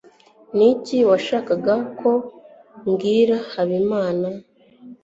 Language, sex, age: Kinyarwanda, female, 19-29